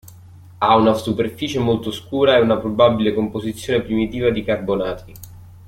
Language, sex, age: Italian, male, 19-29